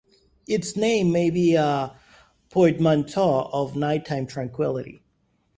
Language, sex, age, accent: English, male, 30-39, United States English